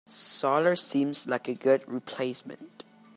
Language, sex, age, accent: English, male, under 19, England English